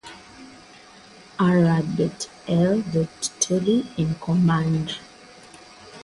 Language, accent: English, United States English